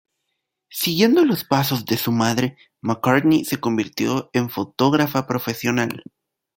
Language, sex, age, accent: Spanish, male, 19-29, América central